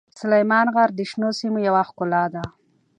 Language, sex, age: Pashto, female, 19-29